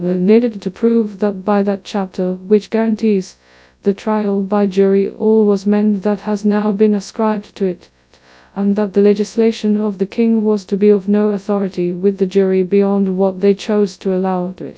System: TTS, FastPitch